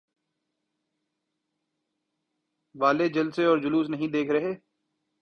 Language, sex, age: Urdu, male, 19-29